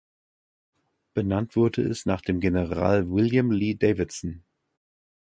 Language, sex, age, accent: German, male, 50-59, Deutschland Deutsch